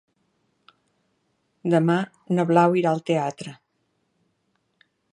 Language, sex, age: Catalan, female, 60-69